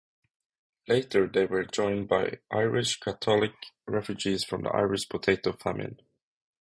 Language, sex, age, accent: English, male, 19-29, United States English; England English